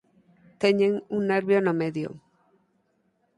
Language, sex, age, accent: Galician, female, 50-59, Normativo (estándar)